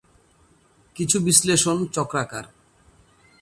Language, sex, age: Bengali, male, 30-39